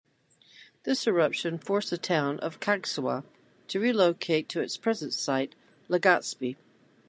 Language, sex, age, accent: English, female, 50-59, United States English